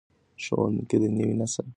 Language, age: Pashto, under 19